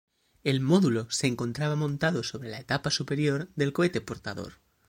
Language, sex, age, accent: Spanish, male, 19-29, España: Centro-Sur peninsular (Madrid, Toledo, Castilla-La Mancha)